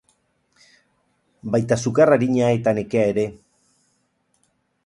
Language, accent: Basque, Mendebalekoa (Araba, Bizkaia, Gipuzkoako mendebaleko herri batzuk)